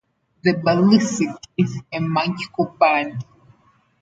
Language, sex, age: English, female, 19-29